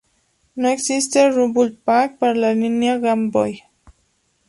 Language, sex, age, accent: Spanish, female, 19-29, México